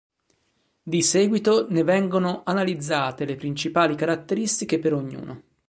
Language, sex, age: Italian, male, 40-49